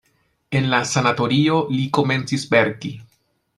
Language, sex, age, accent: Esperanto, male, 19-29, Internacia